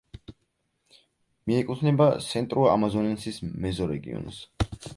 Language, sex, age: Georgian, male, 19-29